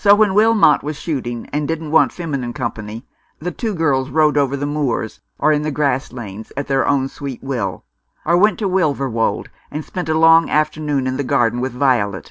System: none